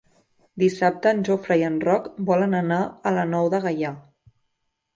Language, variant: Catalan, Central